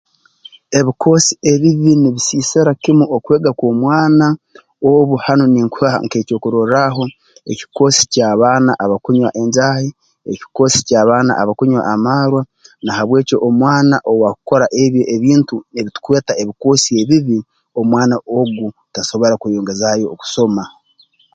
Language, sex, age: Tooro, male, 40-49